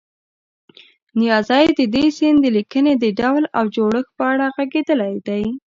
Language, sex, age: Pashto, female, under 19